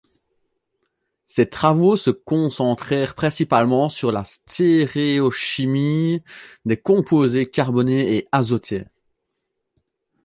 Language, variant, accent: French, Français d'Europe, Français de Belgique